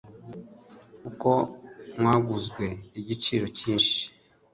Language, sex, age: Kinyarwanda, male, 40-49